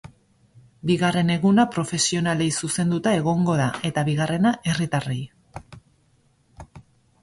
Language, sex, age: Basque, female, 40-49